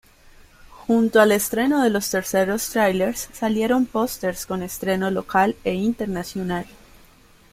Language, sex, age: Spanish, female, 30-39